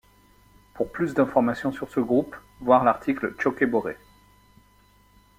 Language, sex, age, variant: French, male, 40-49, Français de métropole